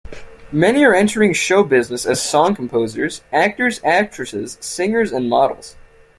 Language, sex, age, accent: English, male, under 19, Canadian English